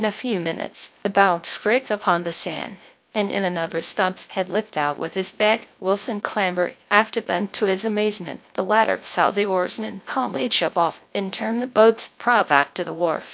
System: TTS, GlowTTS